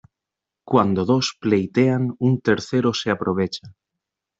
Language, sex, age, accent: Spanish, male, 30-39, España: Centro-Sur peninsular (Madrid, Toledo, Castilla-La Mancha)